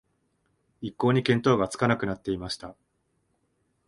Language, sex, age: Japanese, male, 19-29